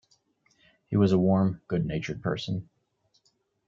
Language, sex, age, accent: English, male, 40-49, United States English